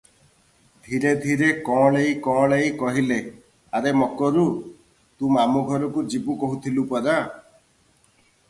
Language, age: Odia, 30-39